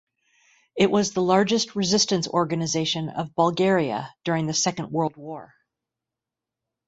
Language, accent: English, United States English